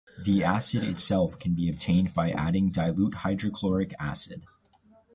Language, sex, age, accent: English, male, under 19, United States English